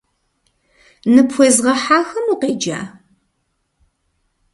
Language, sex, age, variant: Kabardian, female, 40-49, Адыгэбзэ (Къэбэрдей, Кирил, Урысей)